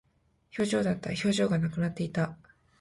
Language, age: Japanese, 19-29